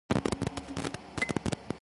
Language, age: English, 19-29